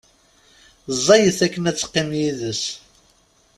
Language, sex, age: Kabyle, male, 30-39